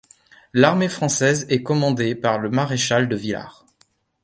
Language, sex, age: French, male, 19-29